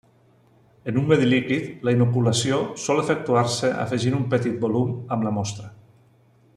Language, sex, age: Catalan, male, 40-49